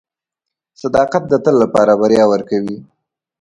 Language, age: Pashto, 19-29